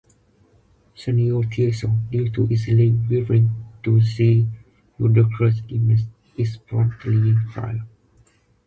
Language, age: English, 19-29